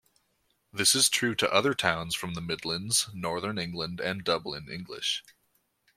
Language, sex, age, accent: English, male, 19-29, United States English